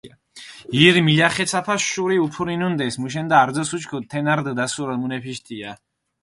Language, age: Mingrelian, 19-29